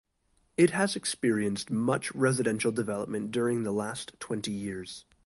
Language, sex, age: English, male, 19-29